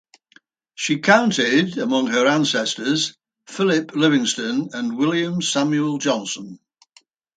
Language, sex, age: English, male, 80-89